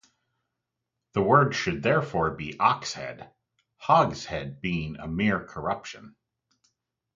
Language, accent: English, United States English